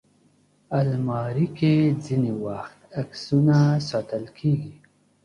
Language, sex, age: Pashto, male, 19-29